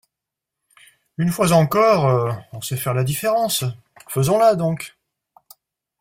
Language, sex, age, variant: French, male, 50-59, Français de métropole